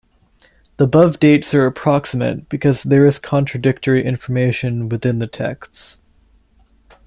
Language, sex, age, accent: English, male, 19-29, Canadian English